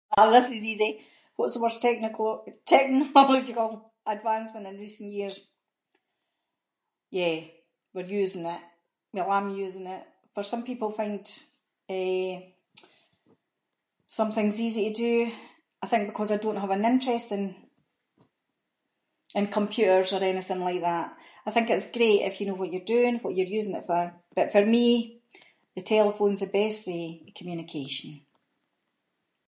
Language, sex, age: Scots, female, 50-59